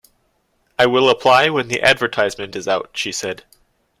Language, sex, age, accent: English, male, 19-29, United States English